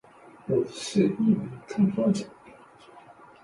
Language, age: Chinese, 30-39